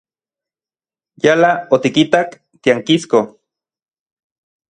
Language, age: Central Puebla Nahuatl, 30-39